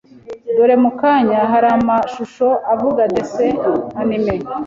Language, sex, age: Kinyarwanda, female, 40-49